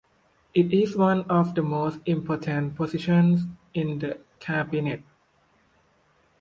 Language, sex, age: English, male, 19-29